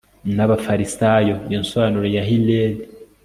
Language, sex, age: Kinyarwanda, male, 30-39